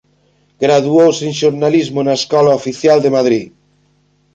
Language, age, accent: Galician, 40-49, Normativo (estándar)